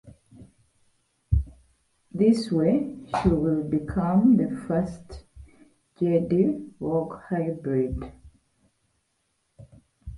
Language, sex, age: English, female, 30-39